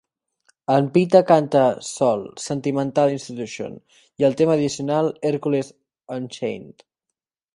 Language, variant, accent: Catalan, Central, gironí